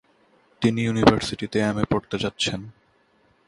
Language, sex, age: Bengali, male, 19-29